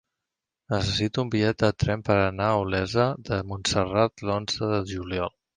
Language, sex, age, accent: Catalan, male, 30-39, central; valencià